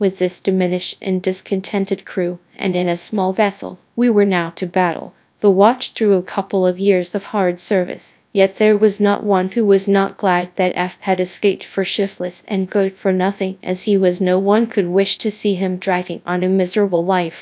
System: TTS, GradTTS